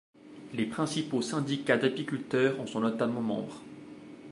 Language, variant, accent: French, Français d'Europe, Français de Suisse